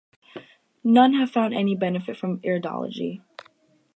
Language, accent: English, United States English